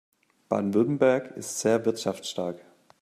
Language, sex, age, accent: German, male, 19-29, Deutschland Deutsch